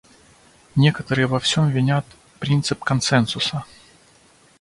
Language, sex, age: Russian, male, 30-39